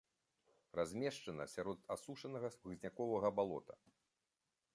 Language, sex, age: Belarusian, male, 50-59